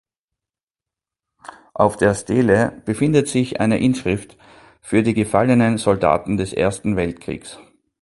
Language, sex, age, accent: German, male, 40-49, Österreichisches Deutsch